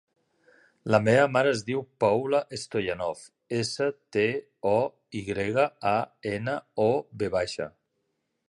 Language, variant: Catalan, Central